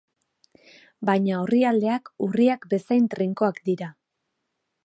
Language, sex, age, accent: Basque, female, 30-39, Erdialdekoa edo Nafarra (Gipuzkoa, Nafarroa)